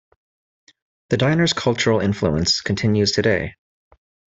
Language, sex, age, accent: English, male, 30-39, United States English